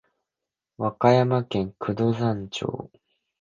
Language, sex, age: Japanese, male, 19-29